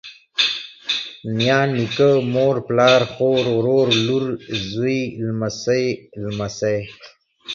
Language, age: Pashto, 30-39